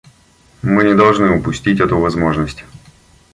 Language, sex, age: Russian, male, 30-39